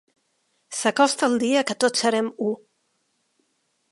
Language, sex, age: Catalan, female, 50-59